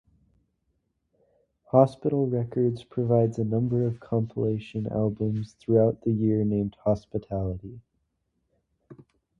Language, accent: English, United States English